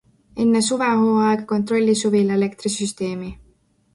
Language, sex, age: Estonian, female, 19-29